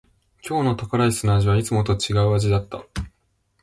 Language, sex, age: Japanese, male, under 19